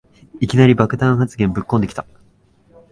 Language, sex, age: Japanese, male, 19-29